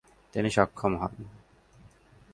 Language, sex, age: Bengali, male, 19-29